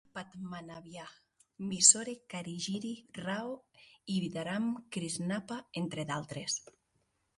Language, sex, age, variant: Catalan, female, 30-39, Central